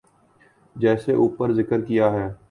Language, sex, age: Urdu, male, 19-29